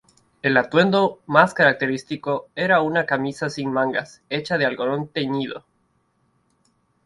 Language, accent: Spanish, Andino-Pacífico: Colombia, Perú, Ecuador, oeste de Bolivia y Venezuela andina